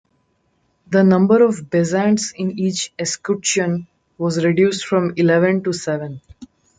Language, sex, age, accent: English, female, 19-29, India and South Asia (India, Pakistan, Sri Lanka)